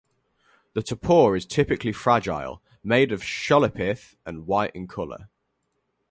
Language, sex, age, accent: English, male, 90+, England English